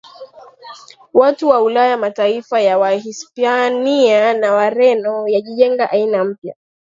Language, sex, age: Swahili, female, 19-29